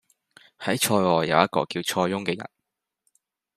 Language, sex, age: Cantonese, male, 19-29